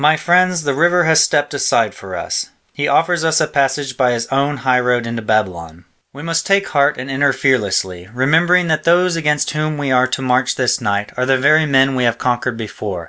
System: none